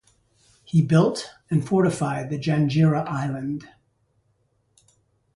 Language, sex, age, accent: English, male, 70-79, United States English